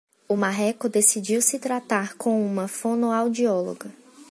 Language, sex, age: Portuguese, female, 19-29